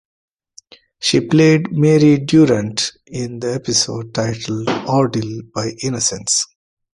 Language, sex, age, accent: English, male, 40-49, India and South Asia (India, Pakistan, Sri Lanka)